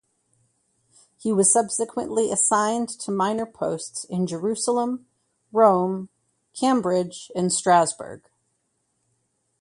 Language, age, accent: English, 30-39, United States English